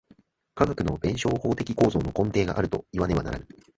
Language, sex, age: Japanese, male, 19-29